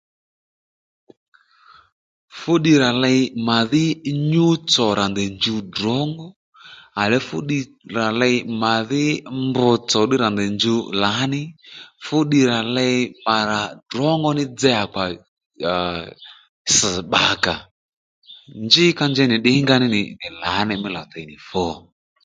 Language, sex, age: Lendu, male, 30-39